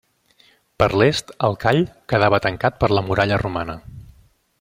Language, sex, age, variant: Catalan, male, 40-49, Central